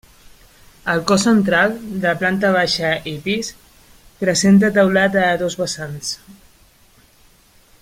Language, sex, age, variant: Catalan, female, 30-39, Central